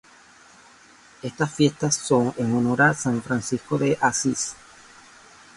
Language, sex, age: Spanish, male, 40-49